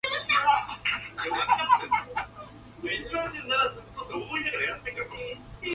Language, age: English, 19-29